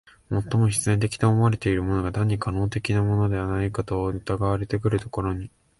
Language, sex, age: Japanese, male, 19-29